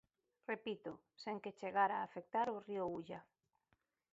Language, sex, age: Galician, female, 40-49